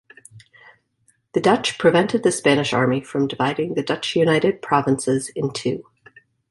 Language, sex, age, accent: English, female, 40-49, United States English